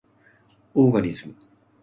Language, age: Japanese, 30-39